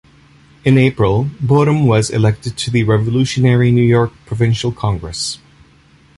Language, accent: English, Canadian English